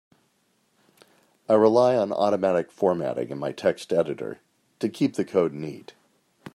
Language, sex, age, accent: English, male, 50-59, United States English